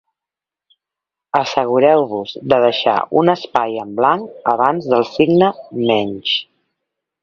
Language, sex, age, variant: Catalan, female, 50-59, Central